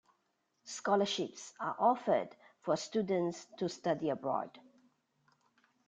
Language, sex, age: English, female, 30-39